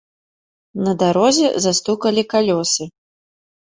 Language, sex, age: Belarusian, female, 30-39